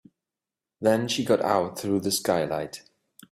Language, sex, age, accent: English, male, 50-59, England English